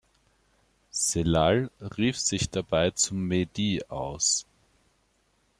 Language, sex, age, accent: German, male, 19-29, Österreichisches Deutsch